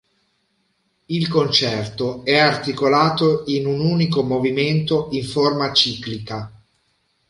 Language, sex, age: Italian, male, 40-49